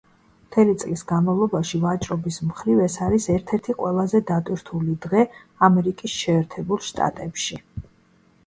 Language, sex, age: Georgian, female, 40-49